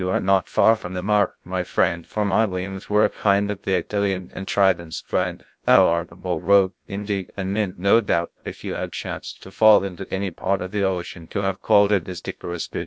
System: TTS, GlowTTS